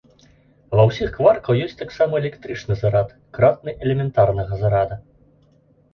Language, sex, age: Belarusian, male, 30-39